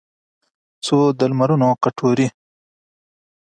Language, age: Pashto, 19-29